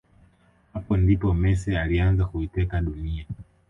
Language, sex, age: Swahili, male, 19-29